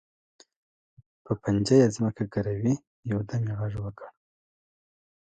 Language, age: Pashto, 30-39